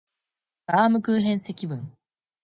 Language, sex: Japanese, female